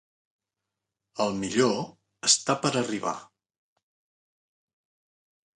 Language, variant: Catalan, Central